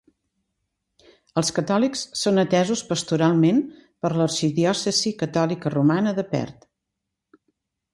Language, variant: Catalan, Central